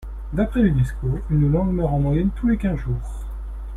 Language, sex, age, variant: French, male, 19-29, Français de métropole